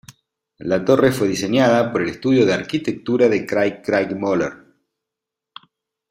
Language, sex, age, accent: Spanish, male, 40-49, Rioplatense: Argentina, Uruguay, este de Bolivia, Paraguay